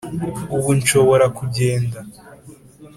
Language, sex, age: Kinyarwanda, male, 19-29